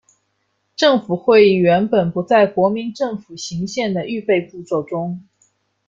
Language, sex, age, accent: Chinese, female, 19-29, 出生地：上海市